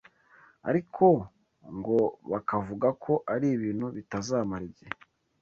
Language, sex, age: Kinyarwanda, male, 19-29